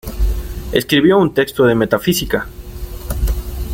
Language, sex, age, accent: Spanish, male, 19-29, México